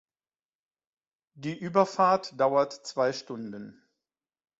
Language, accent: German, Deutschland Deutsch